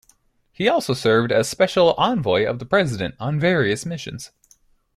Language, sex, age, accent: English, male, 19-29, United States English